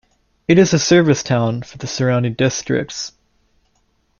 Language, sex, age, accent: English, male, 19-29, Canadian English